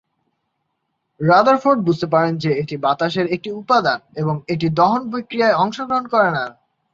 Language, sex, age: Bengali, male, 19-29